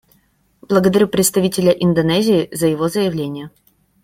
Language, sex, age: Russian, female, 19-29